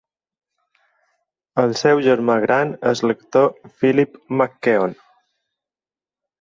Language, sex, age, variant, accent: Catalan, male, 40-49, Balear, balear